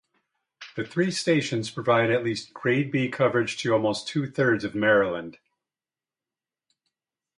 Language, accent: English, United States English